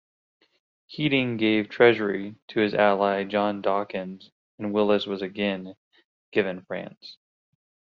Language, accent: English, United States English